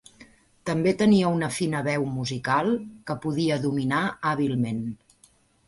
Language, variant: Catalan, Central